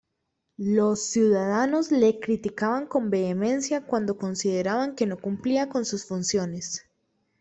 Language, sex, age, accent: Spanish, female, 19-29, Caribe: Cuba, Venezuela, Puerto Rico, República Dominicana, Panamá, Colombia caribeña, México caribeño, Costa del golfo de México